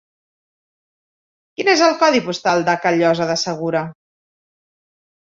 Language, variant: Catalan, Central